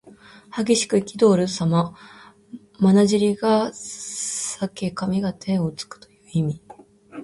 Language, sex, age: Japanese, female, 19-29